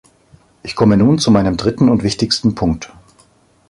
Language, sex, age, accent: German, male, 40-49, Deutschland Deutsch